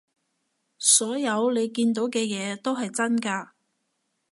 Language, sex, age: Cantonese, female, 30-39